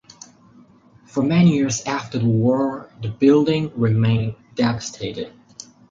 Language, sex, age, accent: English, male, under 19, United States English